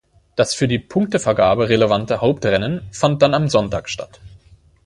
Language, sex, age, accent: German, male, 19-29, Deutschland Deutsch